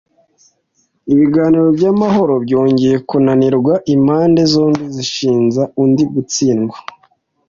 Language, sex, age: Kinyarwanda, male, 19-29